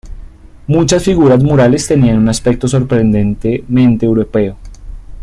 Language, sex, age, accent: Spanish, male, 30-39, Andino-Pacífico: Colombia, Perú, Ecuador, oeste de Bolivia y Venezuela andina